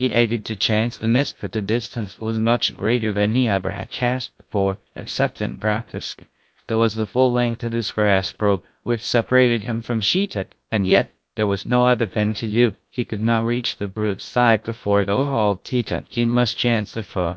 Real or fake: fake